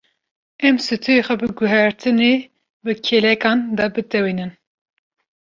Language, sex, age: Kurdish, female, 19-29